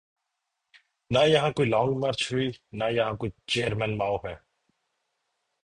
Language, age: Urdu, 30-39